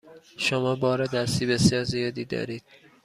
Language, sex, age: Persian, male, 30-39